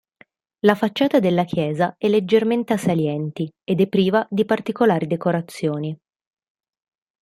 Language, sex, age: Italian, female, 19-29